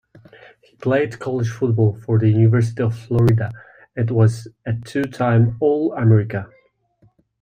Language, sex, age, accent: English, male, 30-39, United States English